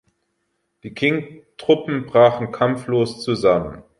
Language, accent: German, Deutschland Deutsch